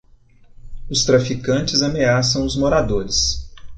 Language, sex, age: Portuguese, male, 50-59